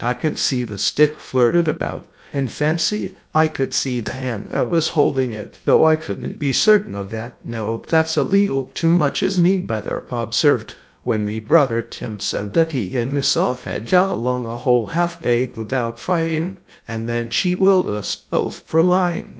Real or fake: fake